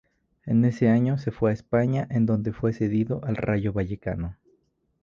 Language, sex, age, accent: Spanish, male, under 19, México